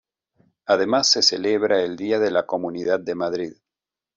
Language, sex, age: Spanish, male, 50-59